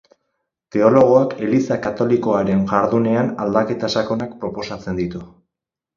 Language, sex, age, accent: Basque, male, 19-29, Erdialdekoa edo Nafarra (Gipuzkoa, Nafarroa)